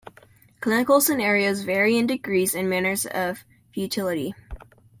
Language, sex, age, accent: English, male, under 19, United States English